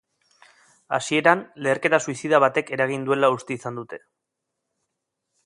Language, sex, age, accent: Basque, male, 30-39, Erdialdekoa edo Nafarra (Gipuzkoa, Nafarroa)